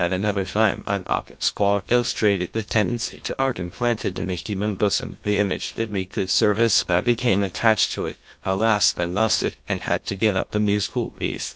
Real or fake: fake